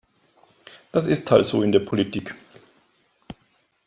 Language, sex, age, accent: German, male, 40-49, Deutschland Deutsch